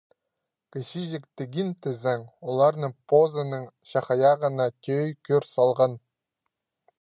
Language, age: Khakas, 19-29